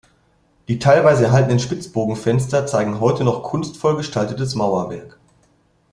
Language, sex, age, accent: German, male, 30-39, Deutschland Deutsch